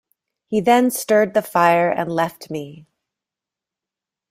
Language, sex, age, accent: English, female, 40-49, United States English